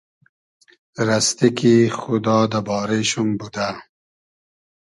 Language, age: Hazaragi, 30-39